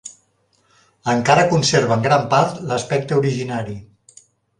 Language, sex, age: Catalan, male, 60-69